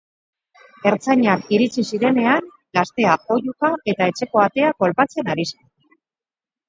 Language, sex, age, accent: Basque, female, 50-59, Mendebalekoa (Araba, Bizkaia, Gipuzkoako mendebaleko herri batzuk)